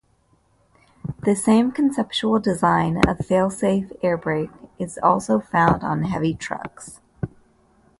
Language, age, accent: English, 30-39, United States English